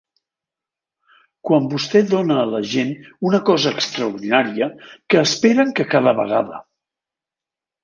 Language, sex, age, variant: Catalan, male, 60-69, Central